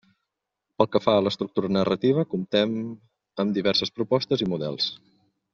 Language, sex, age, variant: Catalan, male, 30-39, Balear